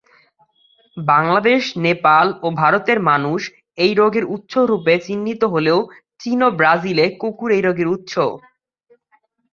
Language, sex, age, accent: Bengali, male, 19-29, Bangladeshi